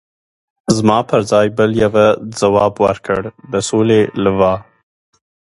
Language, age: Pashto, 30-39